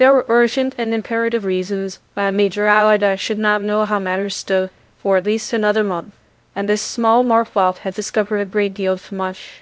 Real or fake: fake